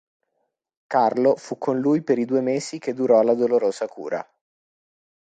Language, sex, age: Italian, male, 19-29